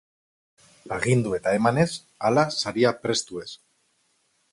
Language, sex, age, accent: Basque, male, 40-49, Mendebalekoa (Araba, Bizkaia, Gipuzkoako mendebaleko herri batzuk)